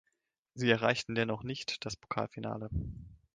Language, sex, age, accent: German, male, 19-29, Deutschland Deutsch